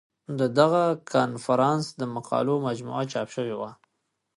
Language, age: Pashto, 30-39